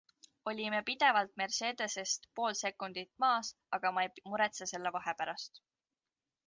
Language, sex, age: Estonian, female, 19-29